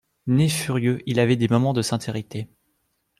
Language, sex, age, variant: French, male, 19-29, Français de métropole